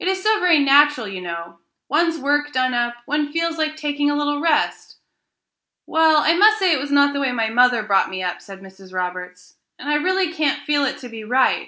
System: none